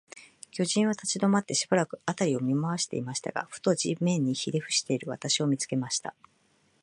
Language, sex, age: Japanese, female, 50-59